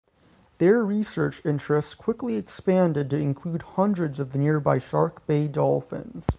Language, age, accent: English, 19-29, United States English